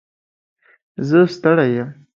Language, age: Pashto, 19-29